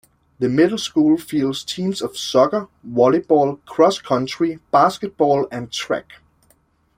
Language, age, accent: English, 19-29, England English